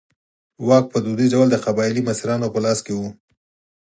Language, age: Pashto, 30-39